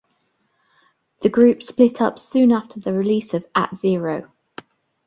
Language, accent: English, England English